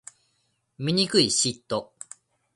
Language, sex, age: Japanese, male, 19-29